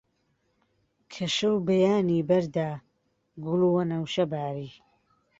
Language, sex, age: Central Kurdish, female, 30-39